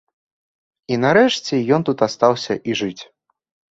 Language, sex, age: Belarusian, male, under 19